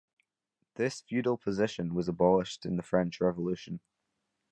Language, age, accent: English, under 19, Scottish English